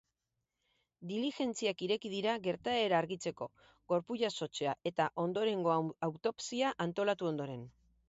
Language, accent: Basque, Mendebalekoa (Araba, Bizkaia, Gipuzkoako mendebaleko herri batzuk)